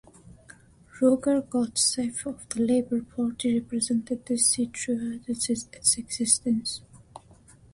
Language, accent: English, India and South Asia (India, Pakistan, Sri Lanka)